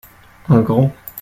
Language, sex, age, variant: French, male, 19-29, Français de métropole